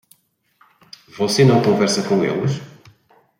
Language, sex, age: Portuguese, male, 40-49